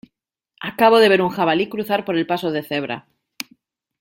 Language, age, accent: Spanish, 30-39, España: Norte peninsular (Asturias, Castilla y León, Cantabria, País Vasco, Navarra, Aragón, La Rioja, Guadalajara, Cuenca)